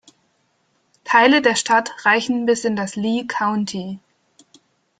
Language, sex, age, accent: German, female, 19-29, Deutschland Deutsch